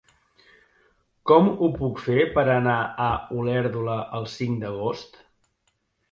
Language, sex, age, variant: Catalan, male, 50-59, Central